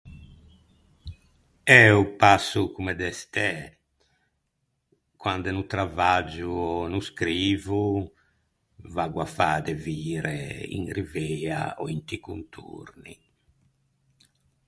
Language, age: Ligurian, 70-79